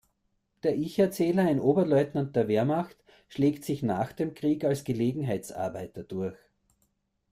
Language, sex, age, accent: German, male, 40-49, Österreichisches Deutsch